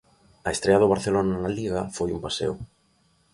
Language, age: Galician, 19-29